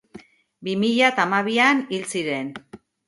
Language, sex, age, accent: Basque, female, under 19, Mendebalekoa (Araba, Bizkaia, Gipuzkoako mendebaleko herri batzuk)